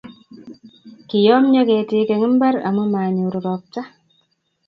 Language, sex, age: Kalenjin, female, 19-29